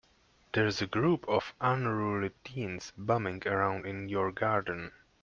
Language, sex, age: English, male, 30-39